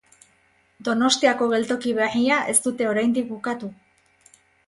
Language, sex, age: Basque, female, 40-49